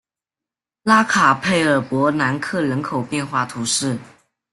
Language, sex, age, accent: Chinese, male, under 19, 出生地：湖南省